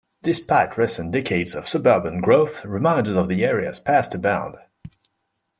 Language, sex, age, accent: English, male, 19-29, United States English